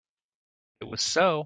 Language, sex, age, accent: English, male, 40-49, United States English